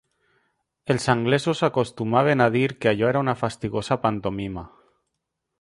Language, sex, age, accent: Catalan, male, 30-39, valencià